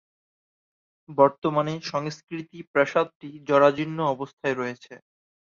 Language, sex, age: Bengali, male, 19-29